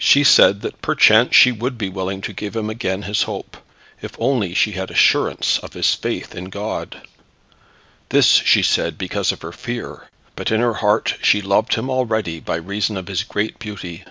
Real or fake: real